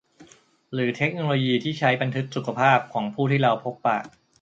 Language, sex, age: Thai, male, 30-39